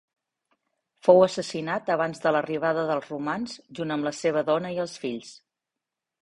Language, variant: Catalan, Central